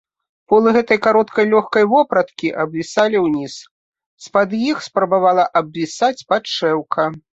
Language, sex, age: Belarusian, female, 40-49